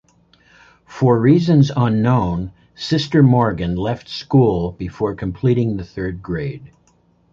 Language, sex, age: English, male, 70-79